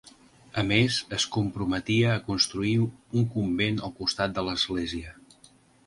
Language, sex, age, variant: Catalan, male, 60-69, Central